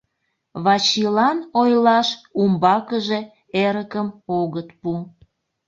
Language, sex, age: Mari, female, 40-49